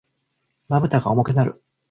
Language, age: Japanese, 50-59